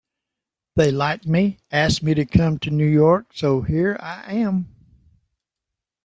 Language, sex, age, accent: English, male, 90+, United States English